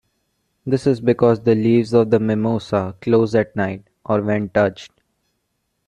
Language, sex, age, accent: English, male, 19-29, India and South Asia (India, Pakistan, Sri Lanka)